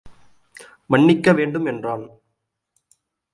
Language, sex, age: Tamil, male, 19-29